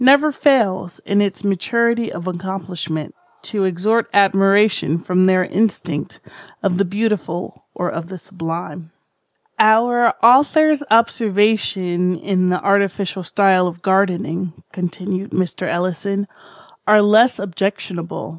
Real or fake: real